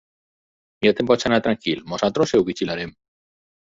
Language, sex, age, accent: Catalan, male, 40-49, valencià